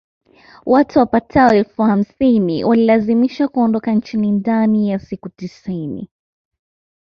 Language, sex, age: Swahili, female, 19-29